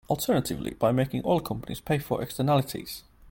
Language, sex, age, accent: English, male, 40-49, England English